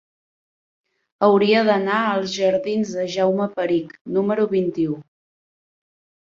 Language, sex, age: Catalan, female, 30-39